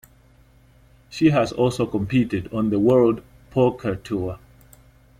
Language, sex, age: English, male, 60-69